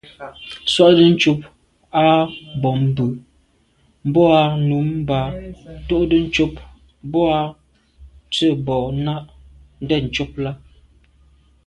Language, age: Medumba, 30-39